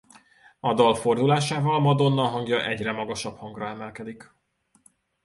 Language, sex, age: Hungarian, male, 30-39